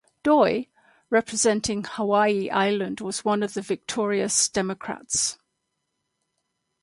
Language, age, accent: English, 70-79, England English